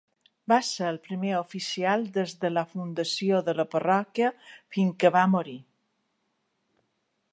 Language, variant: Catalan, Balear